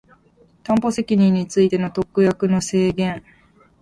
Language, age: Japanese, 19-29